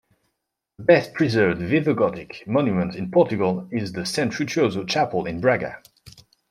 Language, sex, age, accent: English, male, 19-29, United States English